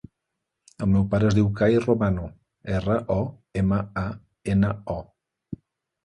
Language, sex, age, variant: Catalan, male, 40-49, Central